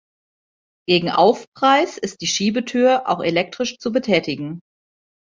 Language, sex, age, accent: German, female, 40-49, Deutschland Deutsch